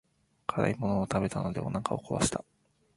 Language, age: Japanese, 19-29